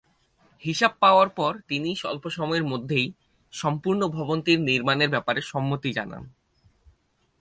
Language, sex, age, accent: Bengali, male, 19-29, Bengali